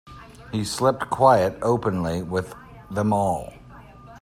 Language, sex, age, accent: English, male, 50-59, United States English